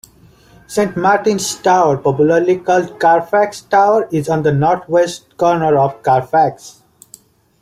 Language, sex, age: English, male, 19-29